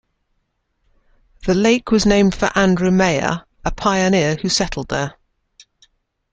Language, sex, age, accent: English, female, 50-59, England English